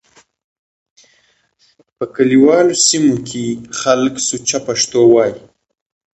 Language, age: Pashto, 19-29